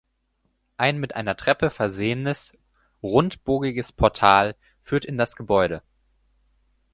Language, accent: German, Deutschland Deutsch